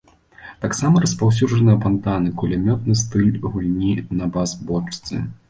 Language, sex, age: Belarusian, male, 19-29